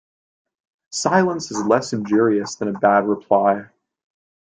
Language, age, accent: English, 19-29, United States English